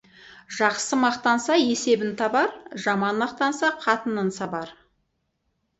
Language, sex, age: Kazakh, female, 40-49